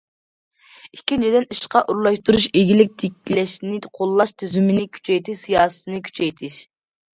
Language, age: Uyghur, 19-29